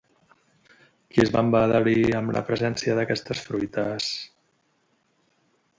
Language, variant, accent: Catalan, Central, central